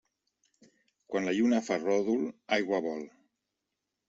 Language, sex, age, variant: Catalan, male, 50-59, Central